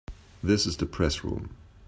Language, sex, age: English, male, 50-59